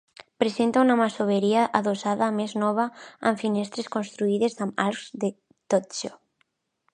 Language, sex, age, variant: Catalan, female, under 19, Alacantí